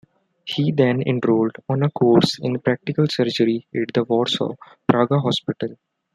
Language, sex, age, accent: English, male, 19-29, India and South Asia (India, Pakistan, Sri Lanka)